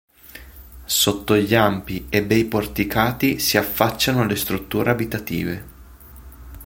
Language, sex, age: Italian, male, 30-39